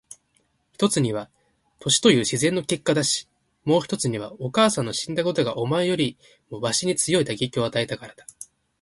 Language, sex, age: Japanese, male, 19-29